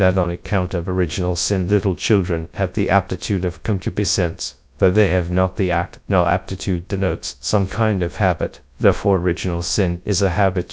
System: TTS, GradTTS